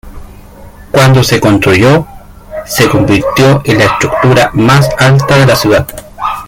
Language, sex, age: Spanish, male, 30-39